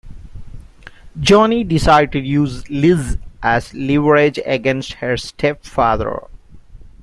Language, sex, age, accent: English, male, 30-39, India and South Asia (India, Pakistan, Sri Lanka)